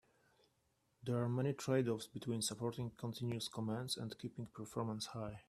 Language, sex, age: English, male, 30-39